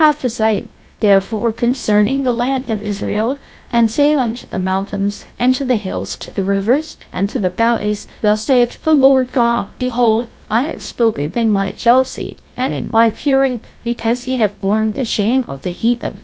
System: TTS, GlowTTS